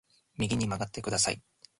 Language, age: Japanese, 19-29